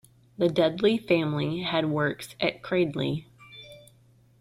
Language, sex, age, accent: English, female, 30-39, United States English